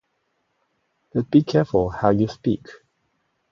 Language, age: English, 40-49